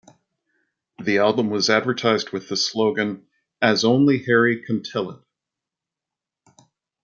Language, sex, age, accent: English, male, 40-49, Canadian English